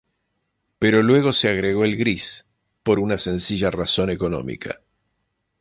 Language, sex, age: Spanish, male, 50-59